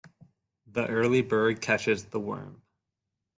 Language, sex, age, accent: English, male, 19-29, Canadian English